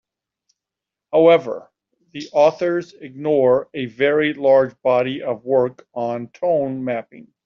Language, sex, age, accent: English, male, 50-59, United States English